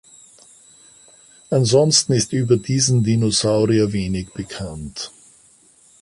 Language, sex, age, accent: German, male, 60-69, Österreichisches Deutsch